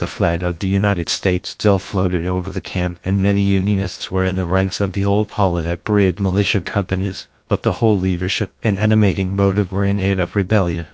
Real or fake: fake